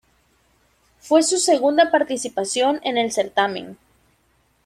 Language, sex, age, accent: Spanish, female, 19-29, América central